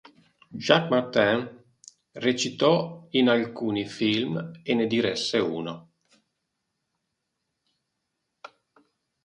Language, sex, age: Italian, male, 40-49